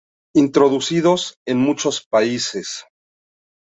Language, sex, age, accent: Spanish, male, 40-49, México